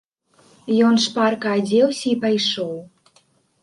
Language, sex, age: Belarusian, female, 19-29